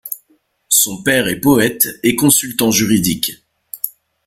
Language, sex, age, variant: French, male, 19-29, Français de métropole